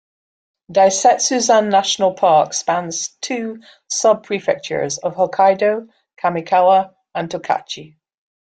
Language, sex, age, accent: English, female, 50-59, Scottish English